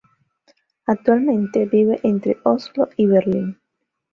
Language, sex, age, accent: Spanish, female, 19-29, Andino-Pacífico: Colombia, Perú, Ecuador, oeste de Bolivia y Venezuela andina